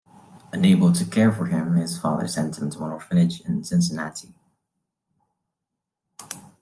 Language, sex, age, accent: English, female, 19-29, Filipino